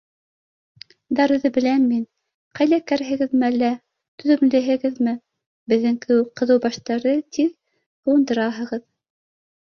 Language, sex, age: Bashkir, female, 50-59